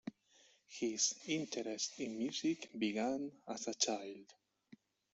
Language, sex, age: English, male, 40-49